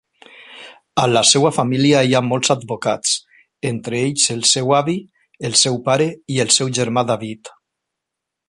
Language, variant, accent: Catalan, Valencià central, valencià